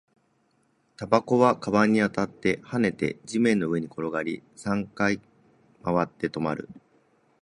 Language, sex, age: Japanese, male, 40-49